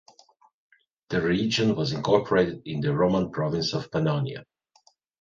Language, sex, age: English, male, 50-59